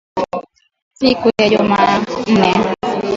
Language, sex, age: Swahili, female, 19-29